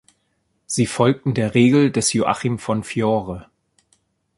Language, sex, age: German, male, 40-49